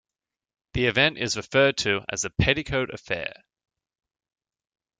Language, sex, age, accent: English, male, 19-29, Australian English